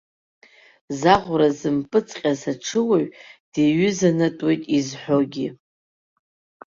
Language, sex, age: Abkhazian, female, 40-49